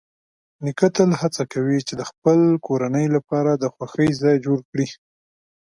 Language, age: Pashto, 19-29